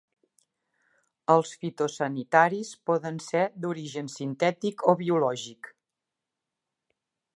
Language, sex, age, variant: Catalan, female, 50-59, Nord-Occidental